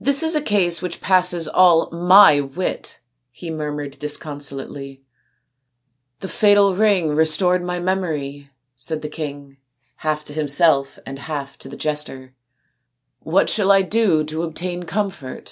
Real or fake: real